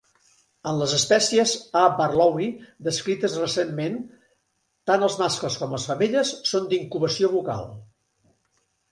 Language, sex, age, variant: Catalan, male, 60-69, Central